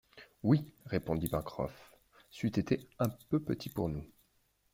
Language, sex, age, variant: French, male, 30-39, Français de métropole